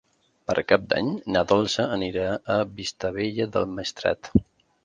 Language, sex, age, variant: Catalan, male, 40-49, Central